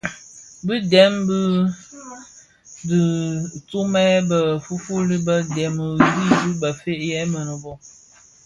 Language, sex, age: Bafia, female, 30-39